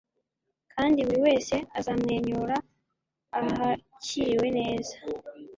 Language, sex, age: Kinyarwanda, female, 19-29